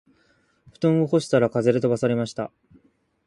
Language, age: Japanese, 19-29